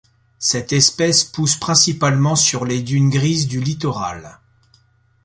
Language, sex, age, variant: French, male, 50-59, Français de métropole